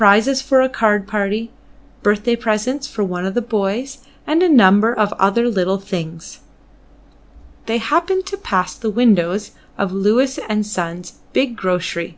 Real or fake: real